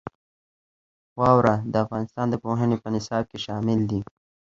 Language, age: Pashto, under 19